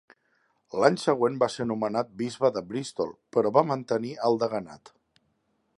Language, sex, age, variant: Catalan, male, 30-39, Central